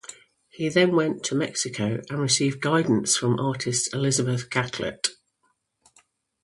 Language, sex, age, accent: English, female, 50-59, England English